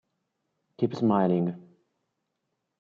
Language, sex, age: Italian, male, 30-39